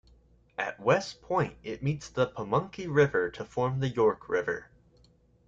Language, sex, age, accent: English, male, 19-29, United States English